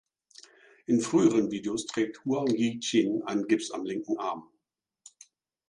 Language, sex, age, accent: German, male, 50-59, Deutschland Deutsch